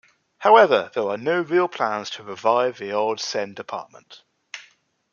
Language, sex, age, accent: English, male, 19-29, England English